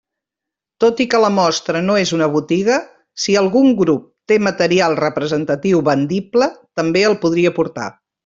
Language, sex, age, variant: Catalan, female, 50-59, Central